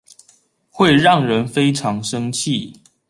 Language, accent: Chinese, 出生地：臺中市